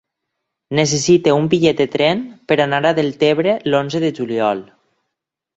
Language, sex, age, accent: Catalan, male, 19-29, valencià